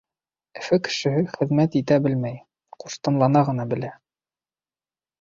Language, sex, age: Bashkir, male, 19-29